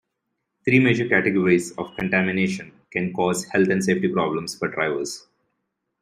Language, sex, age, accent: English, male, 30-39, India and South Asia (India, Pakistan, Sri Lanka)